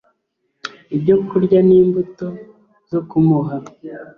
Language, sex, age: Kinyarwanda, male, 30-39